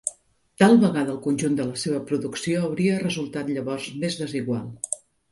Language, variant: Catalan, Central